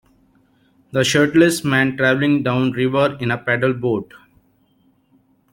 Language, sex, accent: English, male, India and South Asia (India, Pakistan, Sri Lanka)